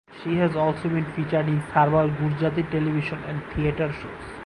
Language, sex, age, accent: English, male, 19-29, India and South Asia (India, Pakistan, Sri Lanka)